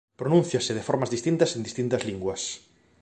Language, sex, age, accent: Galician, male, 30-39, Normativo (estándar)